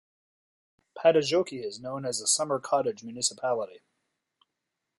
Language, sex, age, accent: English, male, 30-39, Canadian English